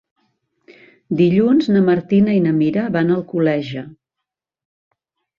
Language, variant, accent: Catalan, Central, central